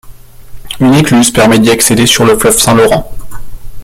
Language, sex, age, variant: French, male, 30-39, Français de métropole